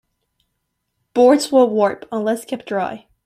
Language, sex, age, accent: English, female, under 19, United States English